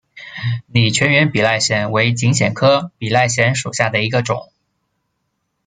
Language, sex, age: Chinese, male, 30-39